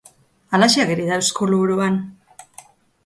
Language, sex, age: Basque, female, 50-59